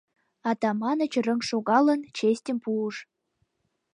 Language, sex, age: Mari, female, under 19